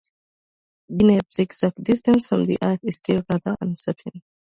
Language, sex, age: English, female, 19-29